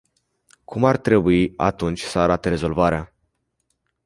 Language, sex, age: Romanian, male, 19-29